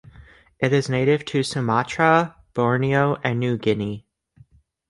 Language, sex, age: English, male, under 19